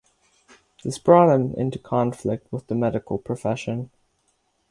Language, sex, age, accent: English, male, 19-29, United States English; England English